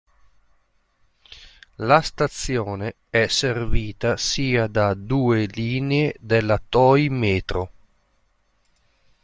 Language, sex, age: Italian, male, 40-49